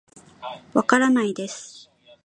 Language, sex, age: Japanese, female, 19-29